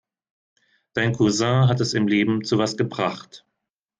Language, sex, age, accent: German, male, 30-39, Deutschland Deutsch